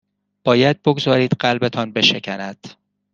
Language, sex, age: Persian, male, 50-59